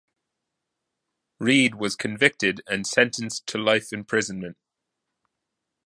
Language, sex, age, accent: English, male, 30-39, United States English